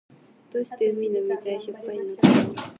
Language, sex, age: Japanese, female, 19-29